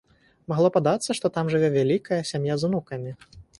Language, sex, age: Belarusian, male, 19-29